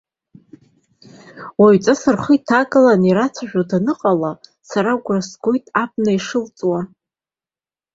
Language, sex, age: Abkhazian, female, 30-39